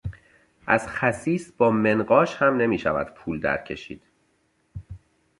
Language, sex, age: Persian, male, 30-39